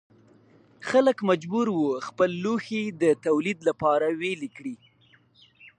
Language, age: Pashto, 19-29